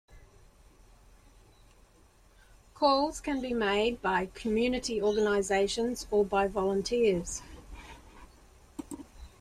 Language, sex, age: English, female, 60-69